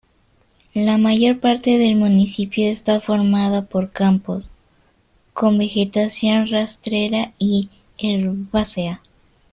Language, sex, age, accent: Spanish, female, under 19, Andino-Pacífico: Colombia, Perú, Ecuador, oeste de Bolivia y Venezuela andina